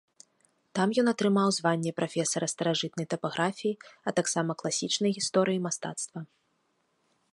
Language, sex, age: Belarusian, female, 19-29